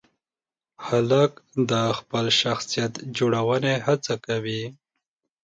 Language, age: Pashto, 19-29